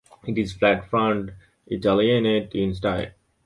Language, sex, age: English, male, 19-29